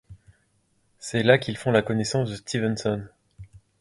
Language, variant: French, Français de métropole